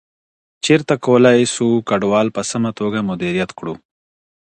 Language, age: Pashto, 30-39